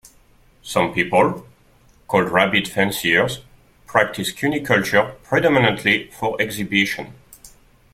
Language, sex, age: English, male, 30-39